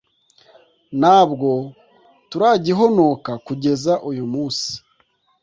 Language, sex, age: Kinyarwanda, male, 50-59